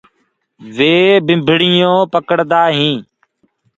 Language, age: Gurgula, 30-39